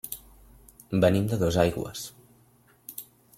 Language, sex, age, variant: Catalan, male, under 19, Central